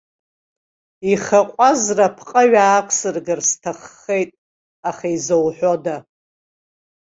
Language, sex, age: Abkhazian, female, 60-69